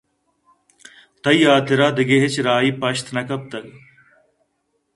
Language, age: Eastern Balochi, 30-39